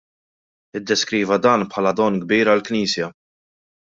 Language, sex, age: Maltese, male, 19-29